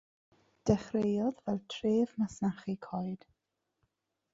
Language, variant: Welsh, South-Western Welsh